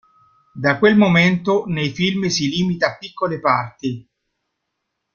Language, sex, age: Italian, male, 40-49